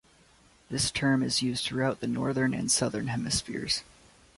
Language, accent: English, United States English